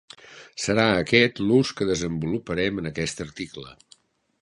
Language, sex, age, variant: Catalan, male, 60-69, Central